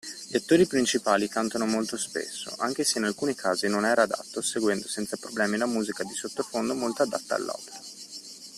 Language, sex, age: Italian, male, 19-29